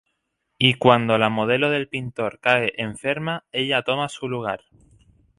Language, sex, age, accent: Spanish, male, 19-29, España: Islas Canarias